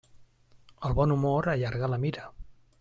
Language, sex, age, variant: Catalan, male, 40-49, Central